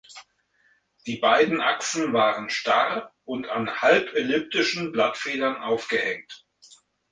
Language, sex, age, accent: German, male, 40-49, Deutschland Deutsch